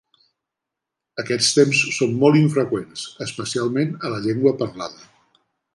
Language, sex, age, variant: Catalan, male, 60-69, Central